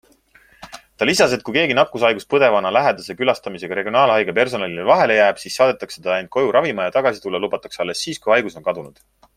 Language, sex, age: Estonian, male, 30-39